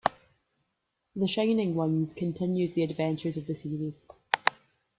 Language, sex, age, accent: English, female, 19-29, Scottish English